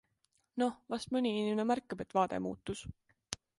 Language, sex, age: Estonian, female, 19-29